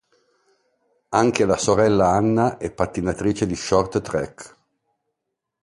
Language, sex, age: Italian, male, 50-59